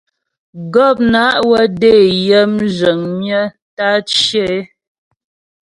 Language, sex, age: Ghomala, female, 30-39